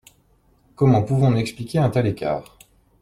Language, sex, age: French, male, 30-39